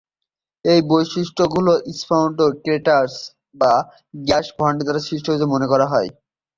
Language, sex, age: Bengali, male, 19-29